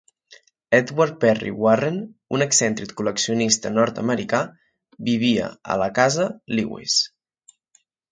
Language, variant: Catalan, Central